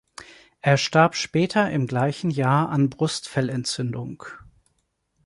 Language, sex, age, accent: German, male, 40-49, Deutschland Deutsch